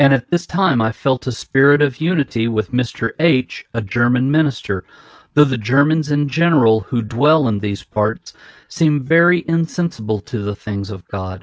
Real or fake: real